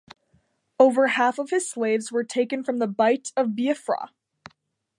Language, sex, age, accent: English, female, under 19, United States English